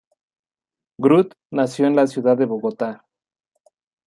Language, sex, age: Spanish, male, 19-29